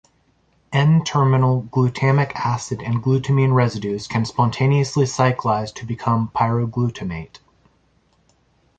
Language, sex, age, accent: English, male, 30-39, United States English